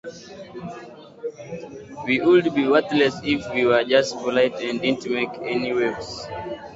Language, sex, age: English, male, 19-29